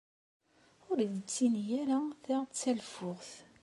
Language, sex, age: Kabyle, female, 30-39